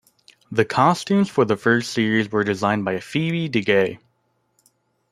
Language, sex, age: English, male, under 19